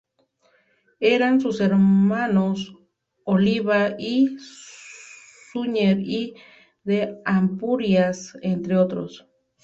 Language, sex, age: Spanish, female, 30-39